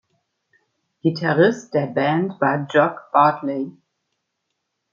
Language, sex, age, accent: German, female, 50-59, Deutschland Deutsch